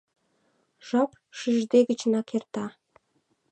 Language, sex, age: Mari, female, 19-29